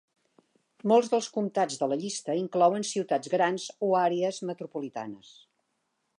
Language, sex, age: Catalan, female, 60-69